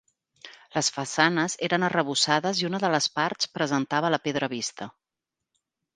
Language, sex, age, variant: Catalan, female, 40-49, Central